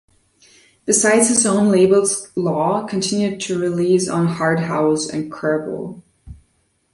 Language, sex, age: English, female, 19-29